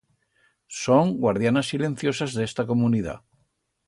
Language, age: Aragonese, 60-69